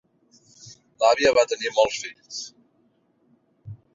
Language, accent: Catalan, gironí